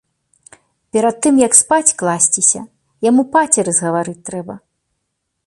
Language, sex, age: Belarusian, female, 40-49